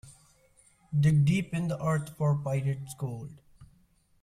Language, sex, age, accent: English, male, 19-29, India and South Asia (India, Pakistan, Sri Lanka)